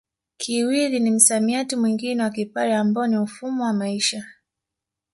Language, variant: Swahili, Kiswahili cha Bara ya Tanzania